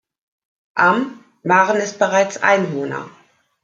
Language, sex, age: German, female, 50-59